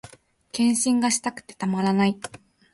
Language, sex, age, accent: Japanese, female, under 19, 標準語